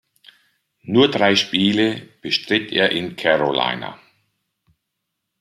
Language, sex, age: German, male, 50-59